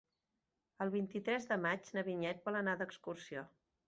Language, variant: Catalan, Central